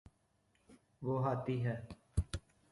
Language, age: Urdu, 19-29